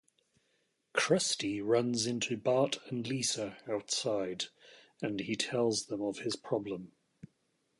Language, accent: English, England English